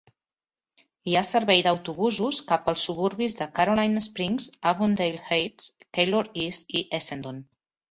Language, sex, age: Catalan, female, 40-49